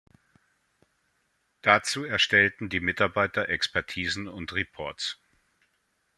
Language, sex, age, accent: German, male, 40-49, Deutschland Deutsch